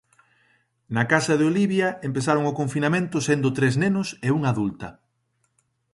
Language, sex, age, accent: Galician, male, 40-49, Central (gheada)